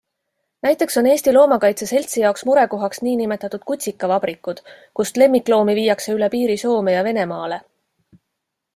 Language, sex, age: Estonian, female, 40-49